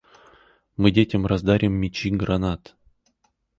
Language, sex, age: Russian, male, 30-39